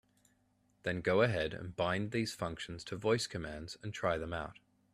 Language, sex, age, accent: English, male, 30-39, Australian English